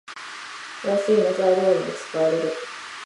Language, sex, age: Japanese, female, 19-29